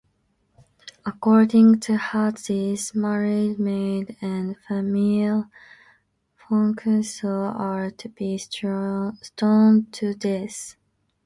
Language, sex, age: English, female, under 19